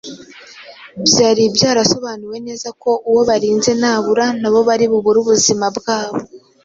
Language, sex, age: Kinyarwanda, female, 19-29